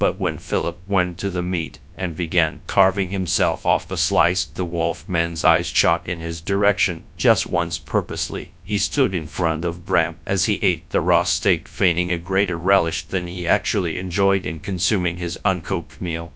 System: TTS, GradTTS